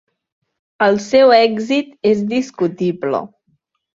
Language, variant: Catalan, Nord-Occidental